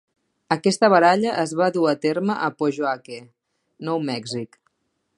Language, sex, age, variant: Catalan, female, 30-39, Central